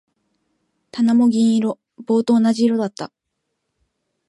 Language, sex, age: Japanese, female, 19-29